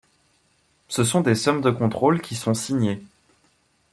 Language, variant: French, Français de métropole